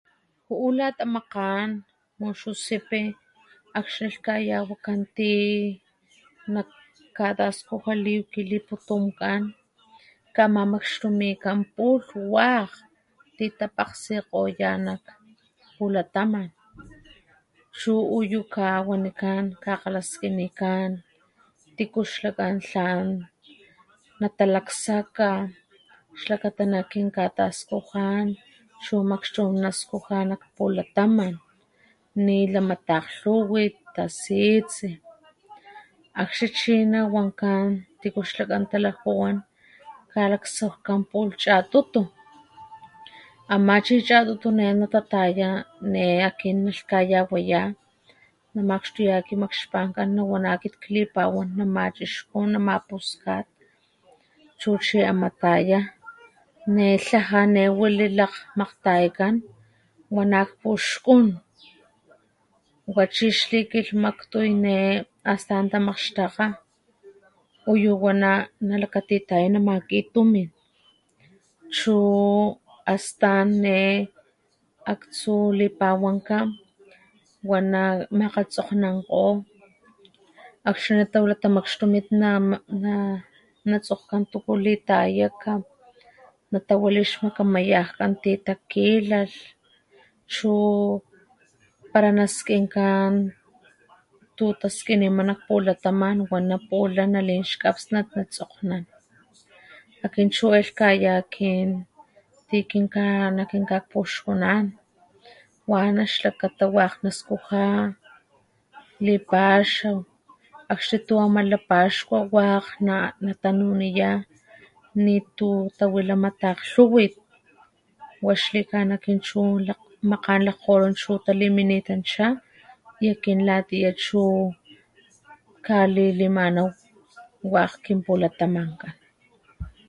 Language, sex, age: Papantla Totonac, female, 30-39